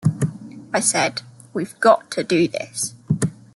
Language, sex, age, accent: English, female, 19-29, England English